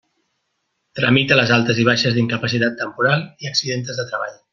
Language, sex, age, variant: Catalan, male, 30-39, Central